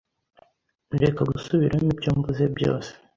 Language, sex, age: Kinyarwanda, male, under 19